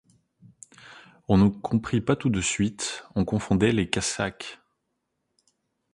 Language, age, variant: French, 19-29, Français de métropole